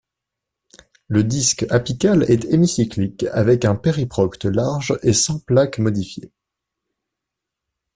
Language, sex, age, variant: French, male, 19-29, Français de métropole